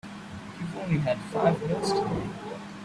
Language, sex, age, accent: English, male, 19-29, India and South Asia (India, Pakistan, Sri Lanka)